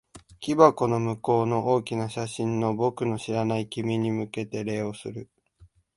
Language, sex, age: Japanese, male, 19-29